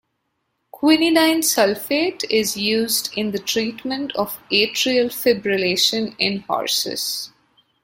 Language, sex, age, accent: English, female, 30-39, India and South Asia (India, Pakistan, Sri Lanka)